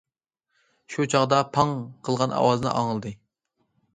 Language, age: Uyghur, 19-29